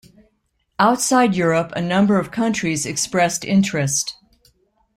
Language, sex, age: English, female, 60-69